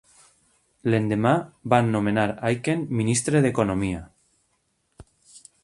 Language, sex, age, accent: Catalan, male, 40-49, valencià